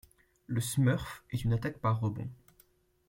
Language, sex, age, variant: French, male, 19-29, Français de métropole